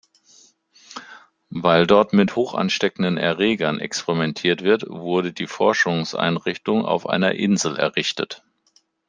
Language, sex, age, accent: German, male, 50-59, Deutschland Deutsch